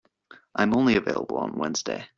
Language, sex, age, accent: English, male, under 19, United States English